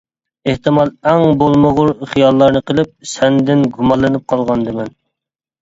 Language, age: Uyghur, 19-29